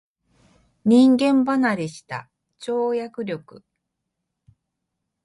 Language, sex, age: Japanese, female, 50-59